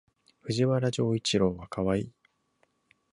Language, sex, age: Japanese, male, 19-29